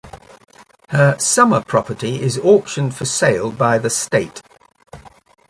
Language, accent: English, England English